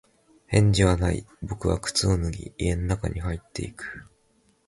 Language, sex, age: Japanese, male, 19-29